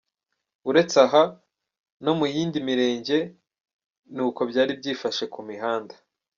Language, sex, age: Kinyarwanda, male, 19-29